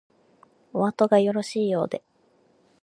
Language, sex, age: Japanese, female, 19-29